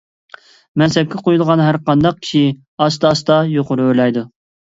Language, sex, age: Uyghur, male, 30-39